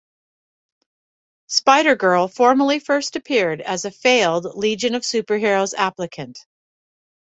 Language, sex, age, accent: English, female, 50-59, United States English